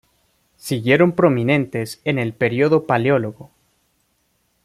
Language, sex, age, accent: Spanish, male, 19-29, México